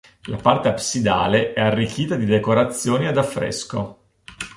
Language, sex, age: Italian, male, 30-39